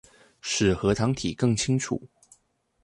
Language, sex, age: Chinese, male, 19-29